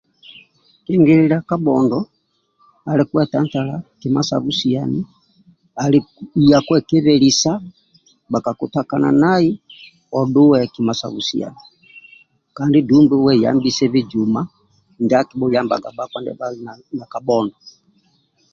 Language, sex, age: Amba (Uganda), male, 60-69